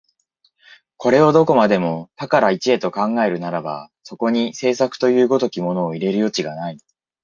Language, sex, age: Japanese, male, 30-39